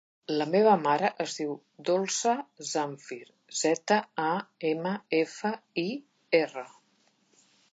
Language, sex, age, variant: Catalan, female, 60-69, Central